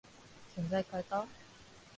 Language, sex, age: Japanese, female, 19-29